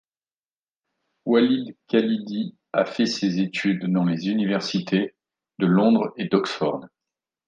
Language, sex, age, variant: French, male, 40-49, Français de métropole